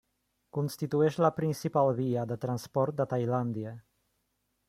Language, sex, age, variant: Catalan, male, 30-39, Central